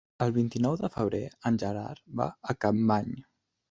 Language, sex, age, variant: Catalan, male, under 19, Nord-Occidental